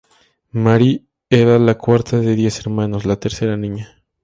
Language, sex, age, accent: Spanish, male, 19-29, México